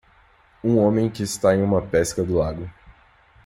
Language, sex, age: Portuguese, male, 19-29